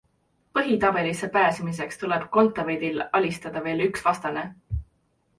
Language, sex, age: Estonian, female, 19-29